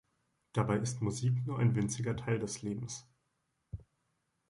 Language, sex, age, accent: German, male, 19-29, Deutschland Deutsch